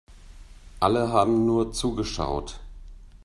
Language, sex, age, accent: German, male, 50-59, Deutschland Deutsch